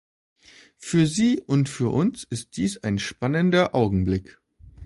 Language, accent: German, Deutschland Deutsch